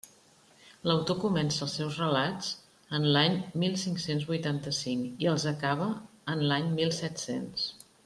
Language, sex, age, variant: Catalan, female, 50-59, Central